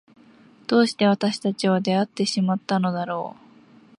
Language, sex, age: Japanese, female, 19-29